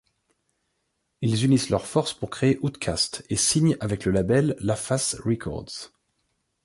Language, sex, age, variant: French, male, 30-39, Français de métropole